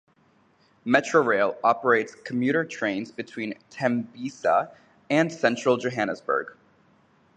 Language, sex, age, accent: English, male, 19-29, United States English